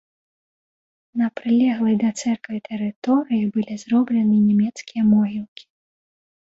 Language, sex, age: Belarusian, female, 19-29